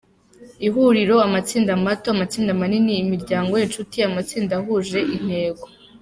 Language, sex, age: Kinyarwanda, female, under 19